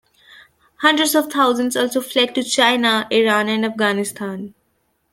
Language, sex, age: English, female, 19-29